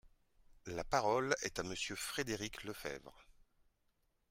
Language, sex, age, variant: French, male, 40-49, Français de métropole